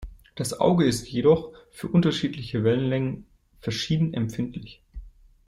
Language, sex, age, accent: German, male, 19-29, Deutschland Deutsch